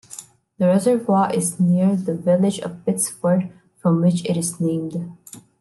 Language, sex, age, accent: English, female, 19-29, Filipino